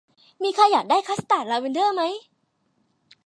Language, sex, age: Thai, female, 19-29